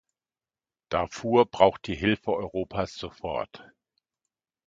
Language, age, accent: German, 50-59, Deutschland Deutsch